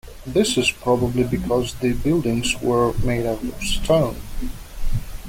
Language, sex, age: English, male, 30-39